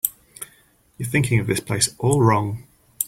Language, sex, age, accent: English, male, 40-49, England English